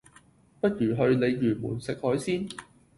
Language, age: Cantonese, 19-29